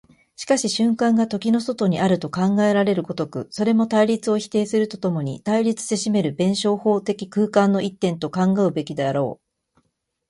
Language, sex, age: Japanese, female, 40-49